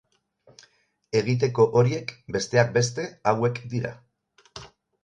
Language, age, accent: Basque, 60-69, Erdialdekoa edo Nafarra (Gipuzkoa, Nafarroa)